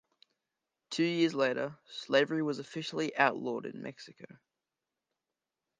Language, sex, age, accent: English, male, under 19, Australian English